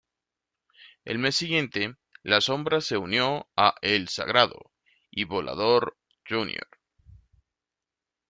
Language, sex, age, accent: Spanish, male, 30-39, Caribe: Cuba, Venezuela, Puerto Rico, República Dominicana, Panamá, Colombia caribeña, México caribeño, Costa del golfo de México